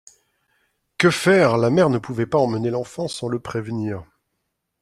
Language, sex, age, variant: French, male, 50-59, Français de métropole